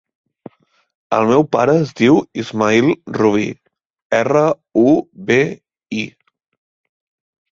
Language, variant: Catalan, Central